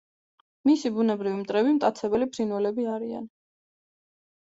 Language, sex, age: Georgian, female, 19-29